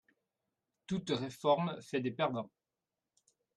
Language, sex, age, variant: French, male, 40-49, Français de métropole